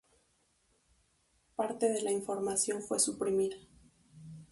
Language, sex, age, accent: Spanish, female, 19-29, México